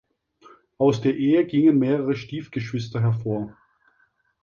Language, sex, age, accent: German, male, 50-59, Deutschland Deutsch; Süddeutsch